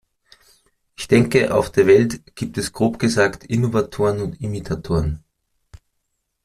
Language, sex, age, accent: German, male, 30-39, Österreichisches Deutsch